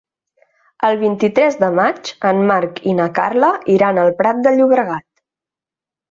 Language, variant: Catalan, Central